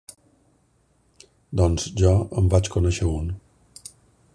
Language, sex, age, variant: Catalan, male, 50-59, Balear